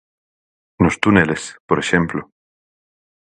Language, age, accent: Galician, 40-49, Atlántico (seseo e gheada)